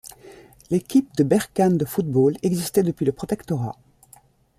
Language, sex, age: French, female, 50-59